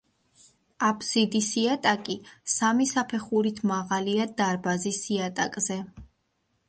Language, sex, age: Georgian, female, 19-29